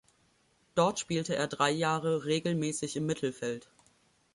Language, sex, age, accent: German, female, 19-29, Deutschland Deutsch